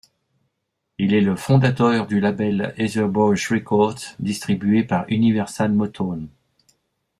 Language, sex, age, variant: French, male, 50-59, Français de métropole